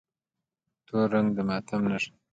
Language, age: Pashto, 19-29